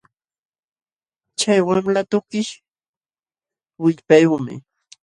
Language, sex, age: Jauja Wanca Quechua, female, 70-79